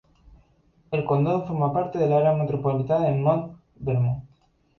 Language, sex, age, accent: Spanish, male, 19-29, España: Islas Canarias